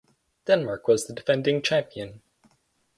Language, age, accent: English, 19-29, United States English